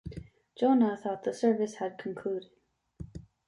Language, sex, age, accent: English, female, 19-29, United States English